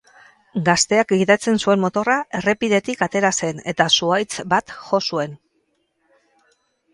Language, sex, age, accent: Basque, female, 50-59, Erdialdekoa edo Nafarra (Gipuzkoa, Nafarroa)